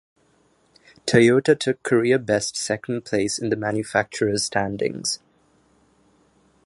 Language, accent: English, England English; India and South Asia (India, Pakistan, Sri Lanka)